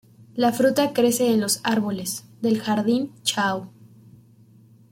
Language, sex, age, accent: Spanish, female, 19-29, México